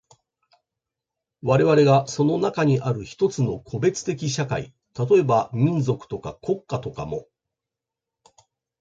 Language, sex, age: Japanese, male, 50-59